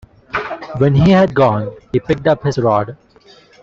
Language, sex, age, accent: English, male, 19-29, India and South Asia (India, Pakistan, Sri Lanka)